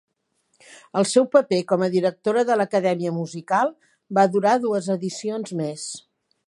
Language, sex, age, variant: Catalan, female, 60-69, Central